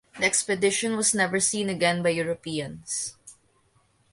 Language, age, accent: English, 19-29, United States English; Filipino